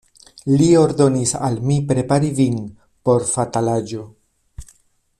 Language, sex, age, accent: Esperanto, male, 40-49, Internacia